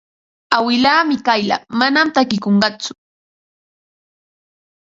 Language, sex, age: Ambo-Pasco Quechua, female, 30-39